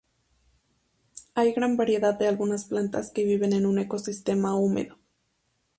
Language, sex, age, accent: Spanish, female, 19-29, México